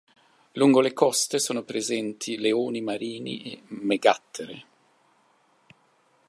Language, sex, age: Italian, male, 50-59